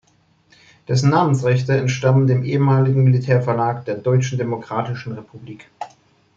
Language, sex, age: German, male, 30-39